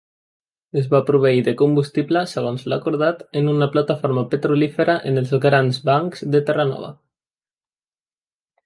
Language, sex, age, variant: Catalan, male, 19-29, Central